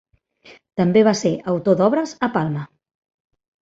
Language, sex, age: Catalan, female, 40-49